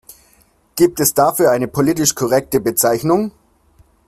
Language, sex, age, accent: German, male, 30-39, Deutschland Deutsch